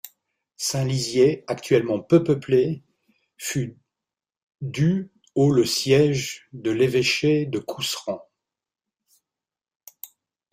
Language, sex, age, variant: French, male, 50-59, Français de métropole